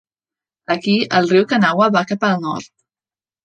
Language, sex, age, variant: Catalan, female, 19-29, Central